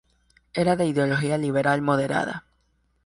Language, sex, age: Spanish, male, under 19